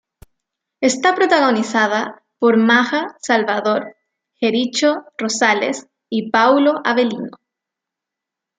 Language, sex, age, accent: Spanish, female, under 19, Chileno: Chile, Cuyo